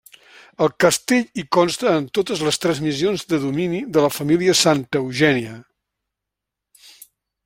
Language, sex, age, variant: Catalan, male, 70-79, Central